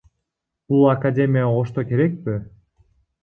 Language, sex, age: Kyrgyz, male, under 19